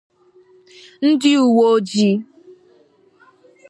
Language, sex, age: Igbo, female, 19-29